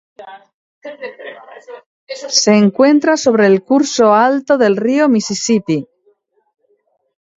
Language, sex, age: Spanish, female, 50-59